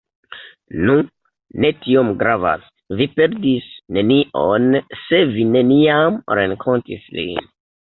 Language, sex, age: Esperanto, male, 30-39